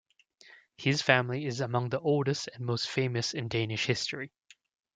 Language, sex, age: English, male, 19-29